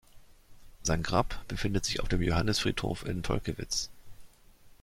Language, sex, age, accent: German, male, 50-59, Deutschland Deutsch